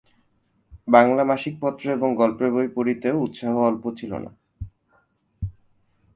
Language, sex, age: Bengali, male, 19-29